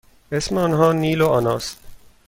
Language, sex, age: Persian, male, 30-39